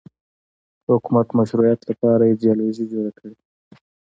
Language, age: Pashto, 30-39